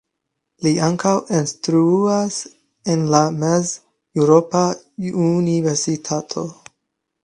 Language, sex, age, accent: Esperanto, male, 19-29, Internacia